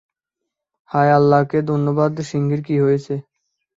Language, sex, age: Bengali, male, 19-29